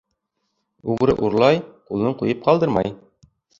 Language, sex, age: Bashkir, male, 30-39